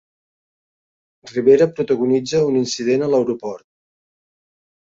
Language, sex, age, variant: Catalan, male, 50-59, Central